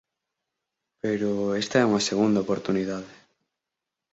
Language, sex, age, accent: Galician, male, 19-29, Central (gheada); Oriental (común en zona oriental); Normativo (estándar)